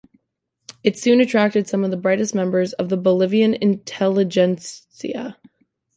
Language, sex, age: English, female, 19-29